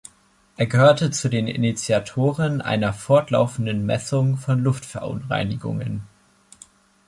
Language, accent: German, Deutschland Deutsch